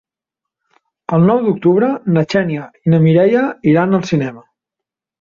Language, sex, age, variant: Catalan, male, 30-39, Central